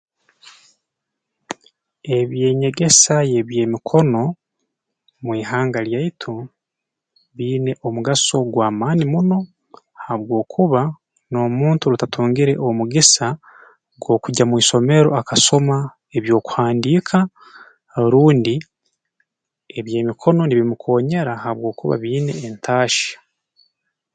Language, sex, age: Tooro, male, 19-29